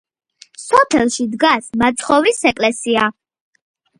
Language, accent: Georgian, ჩვეულებრივი